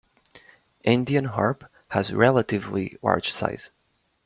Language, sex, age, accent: English, male, 19-29, United States English